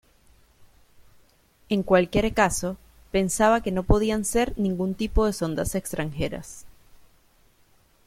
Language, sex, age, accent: Spanish, female, 19-29, Caribe: Cuba, Venezuela, Puerto Rico, República Dominicana, Panamá, Colombia caribeña, México caribeño, Costa del golfo de México